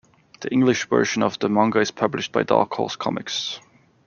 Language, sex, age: English, male, 30-39